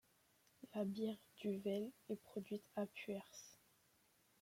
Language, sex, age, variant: French, female, under 19, Français de métropole